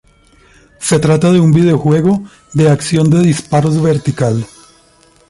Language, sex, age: Spanish, male, 50-59